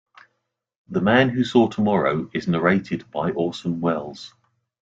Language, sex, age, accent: English, male, 50-59, England English